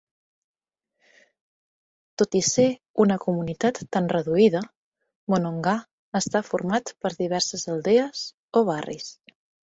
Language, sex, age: Catalan, female, 19-29